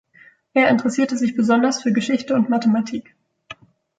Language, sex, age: German, female, 19-29